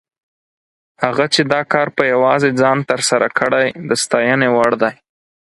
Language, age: Pashto, 19-29